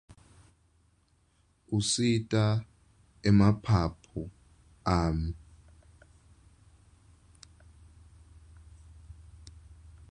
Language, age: Swati, 19-29